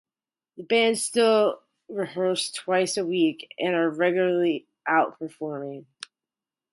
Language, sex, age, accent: English, female, 40-49, United States English